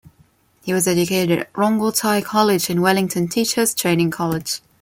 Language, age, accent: English, 19-29, Filipino